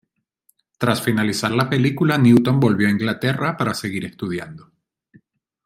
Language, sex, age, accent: Spanish, male, 40-49, Caribe: Cuba, Venezuela, Puerto Rico, República Dominicana, Panamá, Colombia caribeña, México caribeño, Costa del golfo de México